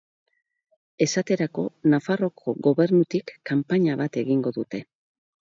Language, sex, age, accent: Basque, female, 60-69, Mendebalekoa (Araba, Bizkaia, Gipuzkoako mendebaleko herri batzuk)